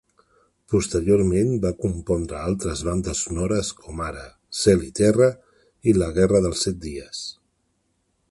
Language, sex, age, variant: Catalan, male, 40-49, Central